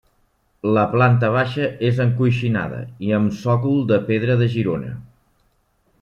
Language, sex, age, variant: Catalan, male, 40-49, Central